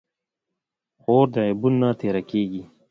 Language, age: Pashto, 30-39